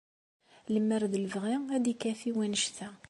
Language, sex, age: Kabyle, female, 30-39